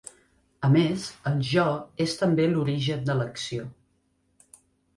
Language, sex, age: Catalan, female, 30-39